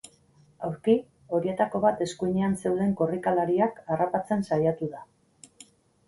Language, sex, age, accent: Basque, female, 50-59, Erdialdekoa edo Nafarra (Gipuzkoa, Nafarroa)